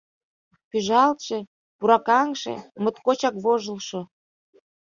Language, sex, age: Mari, female, 30-39